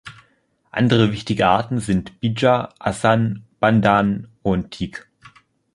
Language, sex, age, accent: German, male, 19-29, Deutschland Deutsch